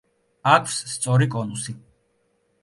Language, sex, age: Georgian, male, 19-29